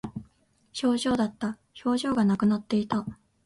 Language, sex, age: Japanese, female, 19-29